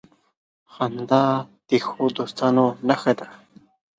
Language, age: Pashto, 19-29